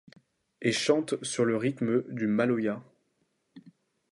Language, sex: French, male